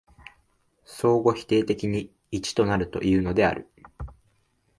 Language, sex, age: Japanese, male, 19-29